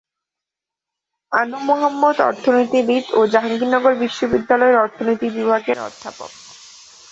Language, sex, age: Bengali, female, 19-29